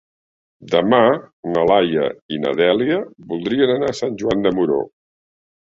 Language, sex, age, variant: Catalan, male, 60-69, Central